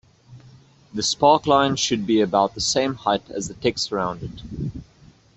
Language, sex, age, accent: English, male, 19-29, Southern African (South Africa, Zimbabwe, Namibia)